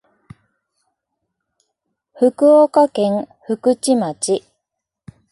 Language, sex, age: Japanese, female, 40-49